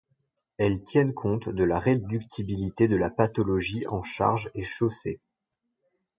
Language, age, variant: French, 19-29, Français de métropole